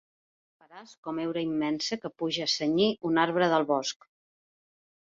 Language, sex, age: Catalan, female, 40-49